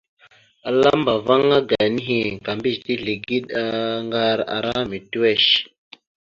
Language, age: Mada (Cameroon), 19-29